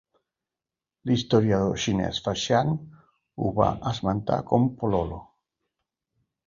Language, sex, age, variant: Catalan, male, 50-59, Central